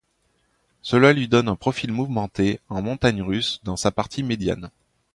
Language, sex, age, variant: French, male, 30-39, Français de métropole